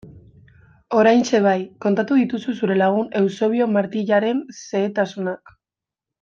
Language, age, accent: Basque, 19-29, Mendebalekoa (Araba, Bizkaia, Gipuzkoako mendebaleko herri batzuk)